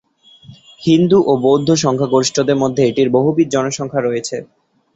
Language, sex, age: Bengali, male, 19-29